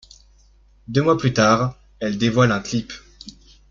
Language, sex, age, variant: French, male, 19-29, Français de métropole